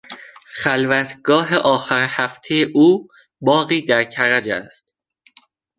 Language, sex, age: Persian, male, under 19